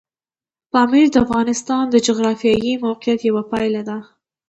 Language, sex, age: Pashto, female, under 19